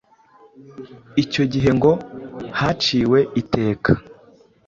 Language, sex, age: Kinyarwanda, male, 19-29